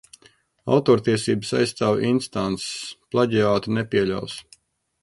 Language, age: Latvian, 40-49